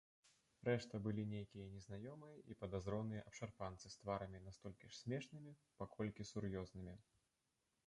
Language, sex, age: Belarusian, male, 19-29